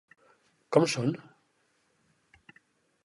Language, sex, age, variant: Catalan, male, 60-69, Central